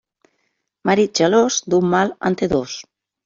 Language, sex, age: Catalan, female, 40-49